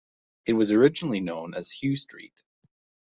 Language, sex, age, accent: English, male, 19-29, Canadian English